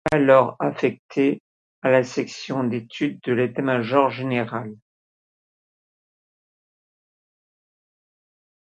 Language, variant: French, Français de métropole